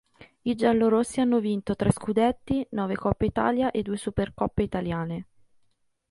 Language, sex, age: Italian, female, 30-39